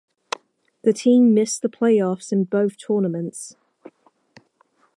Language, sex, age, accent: English, female, 19-29, England English